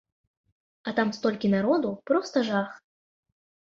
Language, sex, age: Belarusian, female, 19-29